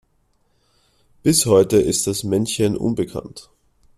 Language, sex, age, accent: German, male, 19-29, Österreichisches Deutsch